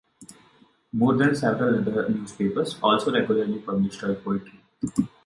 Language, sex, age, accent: English, male, 19-29, India and South Asia (India, Pakistan, Sri Lanka)